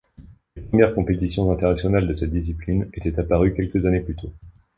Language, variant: French, Français de métropole